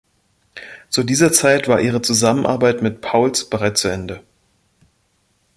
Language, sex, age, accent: German, male, 30-39, Deutschland Deutsch